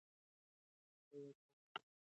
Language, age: Pashto, 19-29